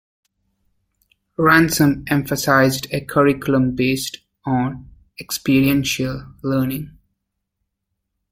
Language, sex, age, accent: English, male, 30-39, United States English